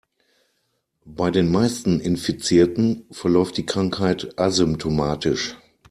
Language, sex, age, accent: German, male, 40-49, Deutschland Deutsch